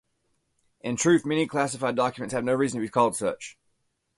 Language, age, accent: English, 30-39, United States English